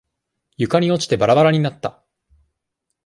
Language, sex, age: Japanese, male, 19-29